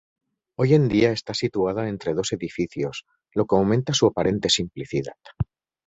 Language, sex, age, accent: Spanish, male, 40-49, España: Norte peninsular (Asturias, Castilla y León, Cantabria, País Vasco, Navarra, Aragón, La Rioja, Guadalajara, Cuenca)